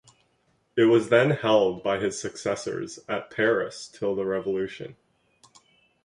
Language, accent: English, Canadian English